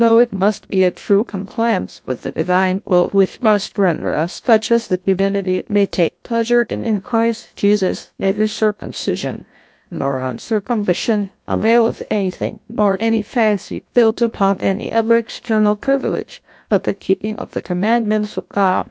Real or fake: fake